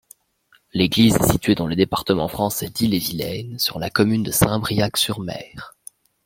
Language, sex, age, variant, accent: French, male, under 19, Français d'Europe, Français de Belgique